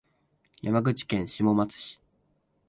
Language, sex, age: Japanese, male, 19-29